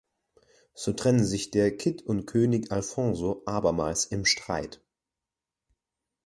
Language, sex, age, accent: German, male, under 19, Deutschland Deutsch